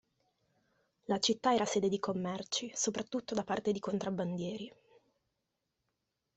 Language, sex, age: Italian, female, 19-29